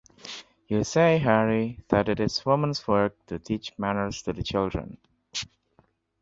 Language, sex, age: English, male, under 19